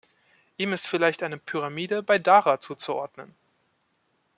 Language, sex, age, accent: German, male, 19-29, Deutschland Deutsch